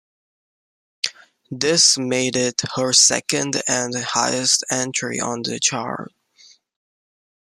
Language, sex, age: English, male, under 19